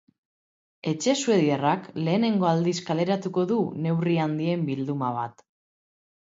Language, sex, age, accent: Basque, female, 30-39, Mendebalekoa (Araba, Bizkaia, Gipuzkoako mendebaleko herri batzuk)